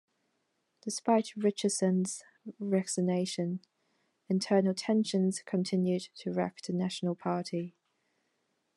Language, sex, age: English, female, 30-39